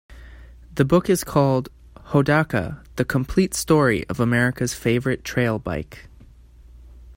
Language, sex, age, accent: English, male, 19-29, United States English